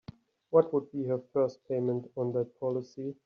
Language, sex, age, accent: English, male, 30-39, United States English